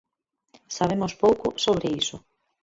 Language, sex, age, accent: Galician, female, 30-39, Normativo (estándar)